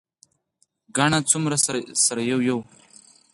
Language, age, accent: Pashto, 19-29, کندهاری لهجه